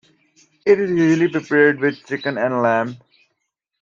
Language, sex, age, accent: English, male, 19-29, United States English